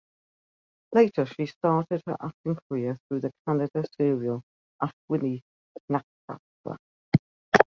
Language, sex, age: English, male, 50-59